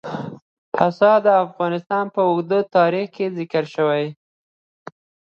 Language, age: Pashto, under 19